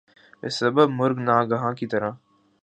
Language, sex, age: Urdu, male, 19-29